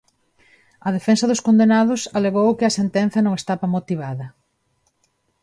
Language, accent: Galician, Neofalante